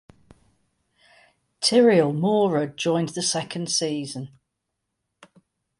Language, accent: English, England English